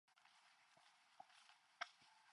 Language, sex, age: English, female, 19-29